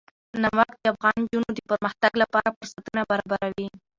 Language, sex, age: Pashto, female, 19-29